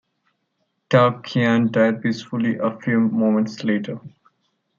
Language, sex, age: English, male, 19-29